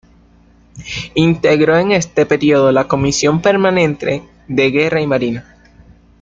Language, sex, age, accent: Spanish, male, 19-29, Caribe: Cuba, Venezuela, Puerto Rico, República Dominicana, Panamá, Colombia caribeña, México caribeño, Costa del golfo de México